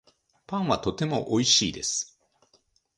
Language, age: Japanese, 50-59